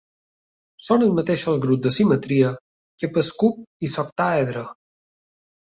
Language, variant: Catalan, Balear